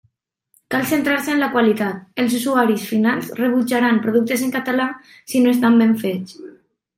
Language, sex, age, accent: Catalan, female, 19-29, valencià